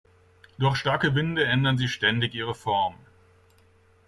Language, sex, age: German, male, 40-49